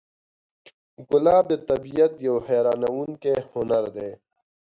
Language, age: Pashto, 19-29